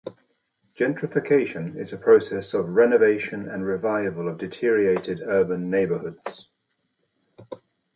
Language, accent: English, England English